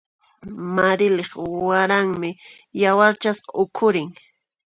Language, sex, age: Puno Quechua, female, 40-49